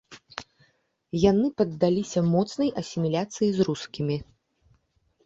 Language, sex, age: Belarusian, female, 30-39